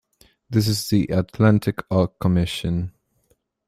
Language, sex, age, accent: English, male, under 19, England English